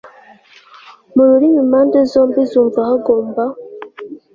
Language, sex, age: Kinyarwanda, female, 19-29